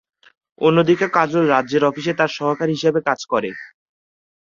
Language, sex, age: Bengali, male, 19-29